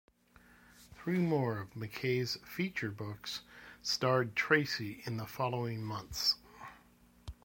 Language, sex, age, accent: English, male, 60-69, United States English